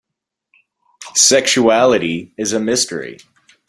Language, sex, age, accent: English, male, 30-39, United States English